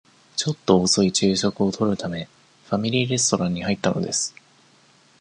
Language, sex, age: Japanese, male, under 19